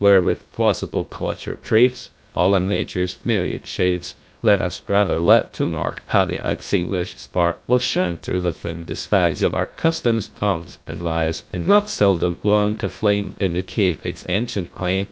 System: TTS, GlowTTS